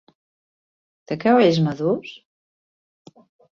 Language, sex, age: Catalan, female, 50-59